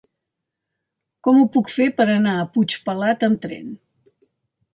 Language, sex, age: Catalan, female, 70-79